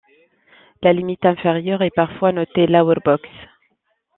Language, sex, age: French, female, 19-29